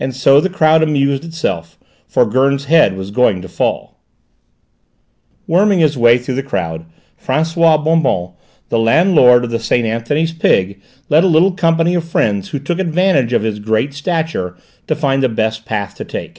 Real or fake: real